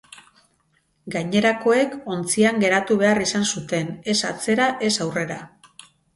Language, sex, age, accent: Basque, female, 40-49, Mendebalekoa (Araba, Bizkaia, Gipuzkoako mendebaleko herri batzuk)